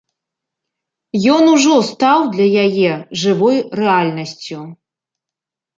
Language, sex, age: Belarusian, female, 40-49